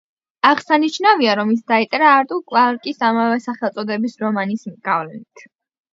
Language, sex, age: Georgian, female, under 19